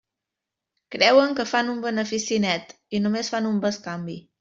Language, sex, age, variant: Catalan, female, 19-29, Central